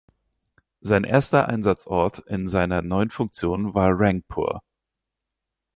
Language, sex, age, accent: German, male, 19-29, Deutschland Deutsch